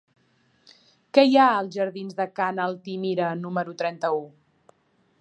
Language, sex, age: Catalan, female, 19-29